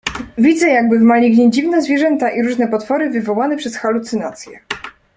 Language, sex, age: Polish, female, 19-29